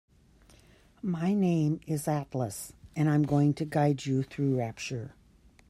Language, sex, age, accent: English, female, 60-69, United States English